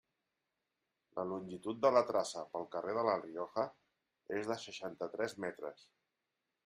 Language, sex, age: Catalan, male, 50-59